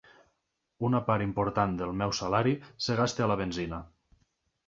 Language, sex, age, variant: Catalan, male, 19-29, Nord-Occidental